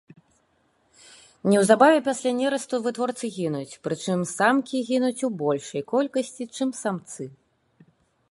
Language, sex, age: Belarusian, female, 30-39